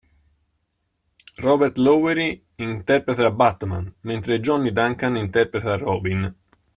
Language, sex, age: Italian, male, 50-59